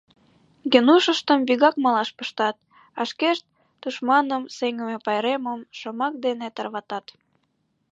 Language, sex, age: Mari, female, 19-29